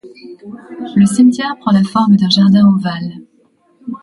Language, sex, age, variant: French, female, 50-59, Français de métropole